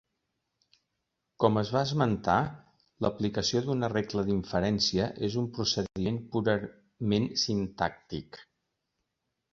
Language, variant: Catalan, Central